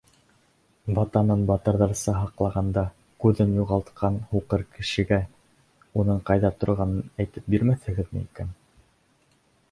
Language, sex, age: Bashkir, male, 19-29